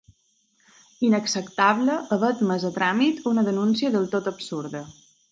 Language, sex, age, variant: Catalan, female, 30-39, Balear